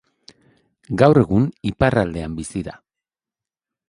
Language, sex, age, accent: Basque, male, 40-49, Erdialdekoa edo Nafarra (Gipuzkoa, Nafarroa)